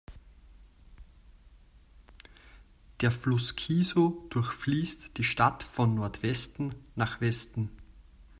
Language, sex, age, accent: German, male, 19-29, Österreichisches Deutsch